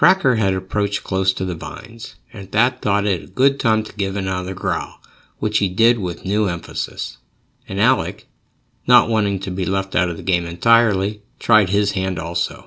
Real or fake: real